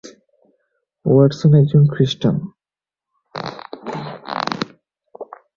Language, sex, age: Bengali, male, 19-29